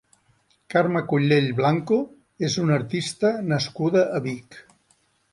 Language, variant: Catalan, Central